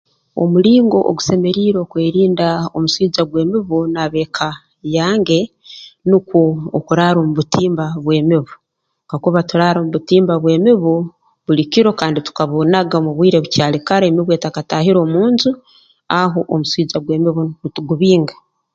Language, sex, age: Tooro, female, 50-59